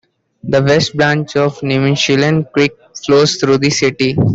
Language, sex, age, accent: English, male, 19-29, United States English